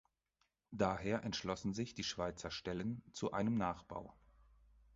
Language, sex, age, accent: German, male, 30-39, Deutschland Deutsch